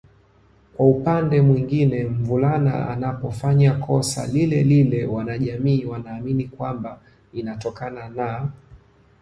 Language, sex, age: Swahili, male, 30-39